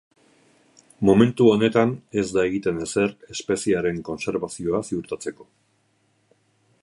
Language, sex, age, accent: Basque, male, 50-59, Erdialdekoa edo Nafarra (Gipuzkoa, Nafarroa)